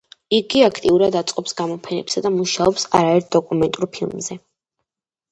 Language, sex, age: Georgian, female, under 19